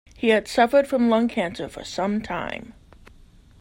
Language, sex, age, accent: English, female, 30-39, United States English